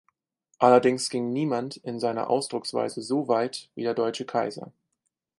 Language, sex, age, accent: German, male, 19-29, Deutschland Deutsch